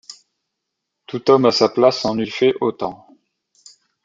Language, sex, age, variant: French, male, 30-39, Français de métropole